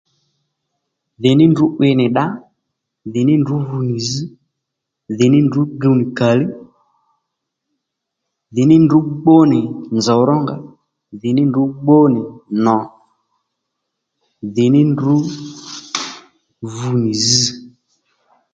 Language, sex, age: Lendu, male, 30-39